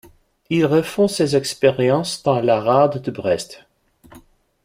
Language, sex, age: French, male, 50-59